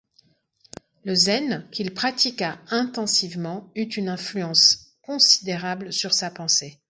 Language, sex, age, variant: French, female, 40-49, Français de métropole